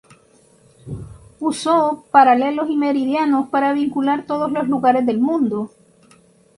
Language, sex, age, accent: Spanish, female, 19-29, América central